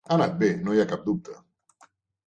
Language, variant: Catalan, Central